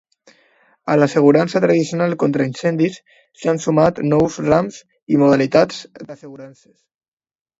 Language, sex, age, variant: Catalan, male, under 19, Alacantí